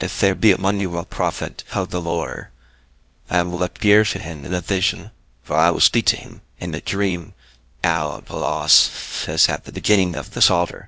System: TTS, VITS